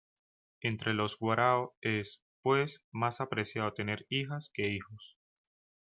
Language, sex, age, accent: Spanish, male, 19-29, Caribe: Cuba, Venezuela, Puerto Rico, República Dominicana, Panamá, Colombia caribeña, México caribeño, Costa del golfo de México